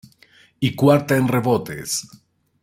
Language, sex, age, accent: Spanish, male, 40-49, México